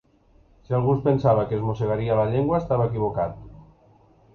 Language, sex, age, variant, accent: Catalan, male, 30-39, Nord-Occidental, nord-occidental